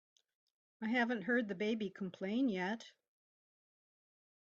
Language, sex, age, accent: English, female, 70-79, United States English